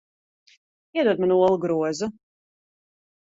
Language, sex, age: Latvian, female, 19-29